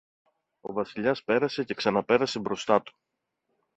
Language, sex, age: Greek, male, 30-39